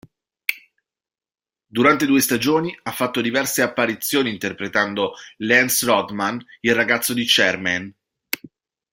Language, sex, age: Italian, male, 30-39